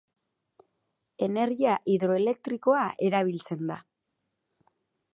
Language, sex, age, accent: Basque, female, 30-39, Erdialdekoa edo Nafarra (Gipuzkoa, Nafarroa)